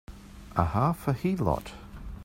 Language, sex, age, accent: English, male, 50-59, Australian English